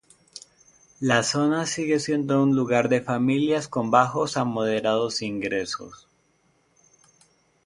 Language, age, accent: Spanish, 19-29, Andino-Pacífico: Colombia, Perú, Ecuador, oeste de Bolivia y Venezuela andina